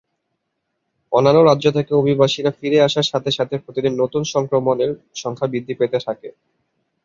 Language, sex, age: Bengali, male, 19-29